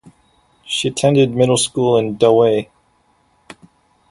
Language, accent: English, United States English